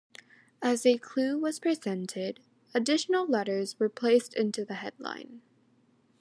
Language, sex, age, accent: English, female, under 19, United States English